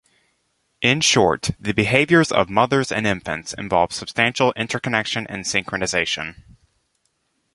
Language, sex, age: English, male, under 19